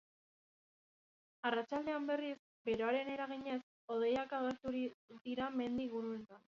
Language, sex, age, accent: Basque, female, 19-29, Erdialdekoa edo Nafarra (Gipuzkoa, Nafarroa)